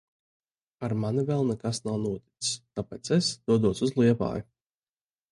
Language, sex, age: Latvian, male, 19-29